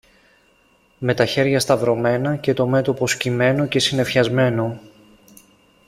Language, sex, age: Greek, male, 40-49